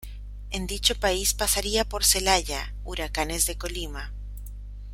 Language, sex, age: Spanish, female, 19-29